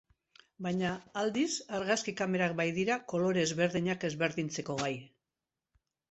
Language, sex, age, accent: Basque, female, 70-79, Mendebalekoa (Araba, Bizkaia, Gipuzkoako mendebaleko herri batzuk)